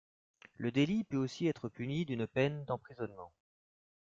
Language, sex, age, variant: French, male, 30-39, Français de métropole